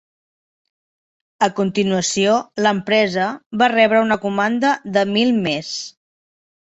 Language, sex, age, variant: Catalan, female, 30-39, Septentrional